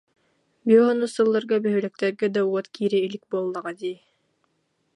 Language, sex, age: Yakut, female, 19-29